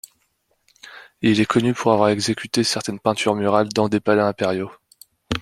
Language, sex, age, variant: French, male, 19-29, Français de métropole